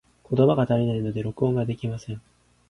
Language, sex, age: Japanese, male, 19-29